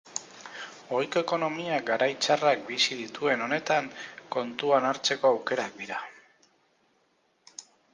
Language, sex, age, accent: Basque, male, 30-39, Mendebalekoa (Araba, Bizkaia, Gipuzkoako mendebaleko herri batzuk)